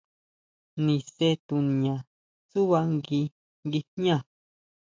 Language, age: Huautla Mazatec, 30-39